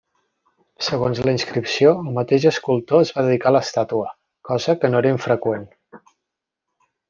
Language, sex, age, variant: Catalan, male, 30-39, Central